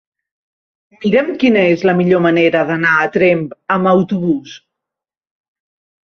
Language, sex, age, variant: Catalan, female, 50-59, Central